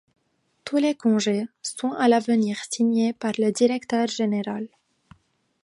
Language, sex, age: French, female, 19-29